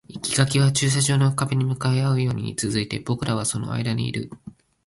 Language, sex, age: Japanese, male, 19-29